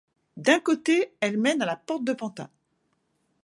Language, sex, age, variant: French, female, 50-59, Français de métropole